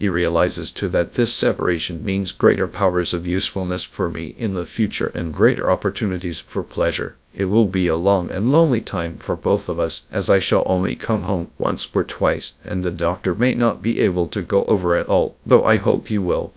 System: TTS, GradTTS